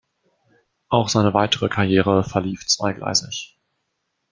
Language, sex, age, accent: German, male, 19-29, Deutschland Deutsch